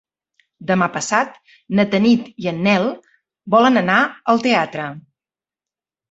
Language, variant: Catalan, Central